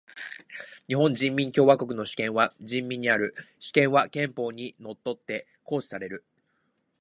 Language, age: Japanese, 19-29